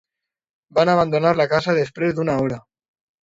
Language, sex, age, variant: Catalan, male, under 19, Alacantí